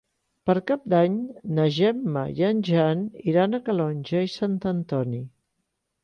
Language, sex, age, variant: Catalan, female, 60-69, Central